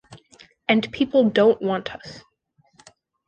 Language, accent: English, United States English